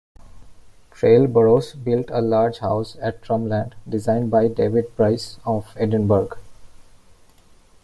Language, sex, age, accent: English, male, 19-29, India and South Asia (India, Pakistan, Sri Lanka)